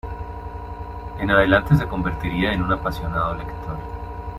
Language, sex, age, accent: Spanish, male, 30-39, Andino-Pacífico: Colombia, Perú, Ecuador, oeste de Bolivia y Venezuela andina